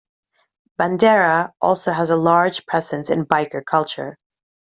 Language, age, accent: English, 30-39, England English